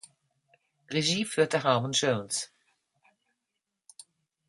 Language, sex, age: German, female, 60-69